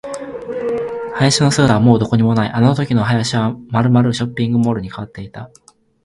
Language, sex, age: Japanese, male, under 19